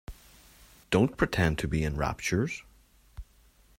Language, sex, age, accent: English, male, 30-39, Irish English